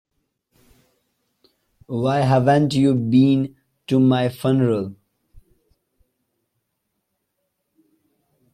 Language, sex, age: English, male, 19-29